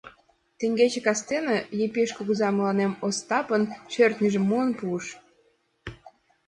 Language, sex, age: Mari, female, 19-29